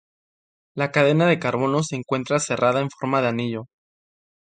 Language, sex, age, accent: Spanish, male, 19-29, México